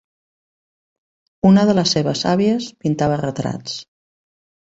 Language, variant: Catalan, Central